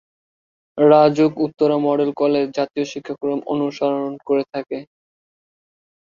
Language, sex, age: Bengali, male, 19-29